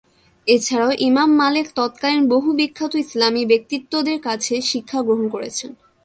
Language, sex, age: Bengali, female, under 19